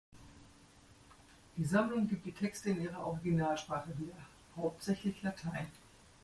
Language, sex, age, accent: German, female, 50-59, Deutschland Deutsch